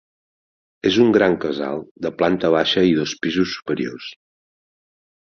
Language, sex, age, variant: Catalan, male, 50-59, Central